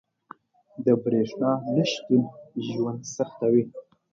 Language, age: Pashto, 19-29